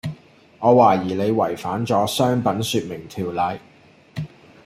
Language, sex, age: Cantonese, male, 30-39